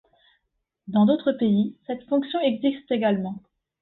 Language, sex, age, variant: French, female, 19-29, Français de métropole